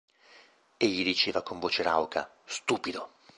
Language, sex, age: Italian, male, 50-59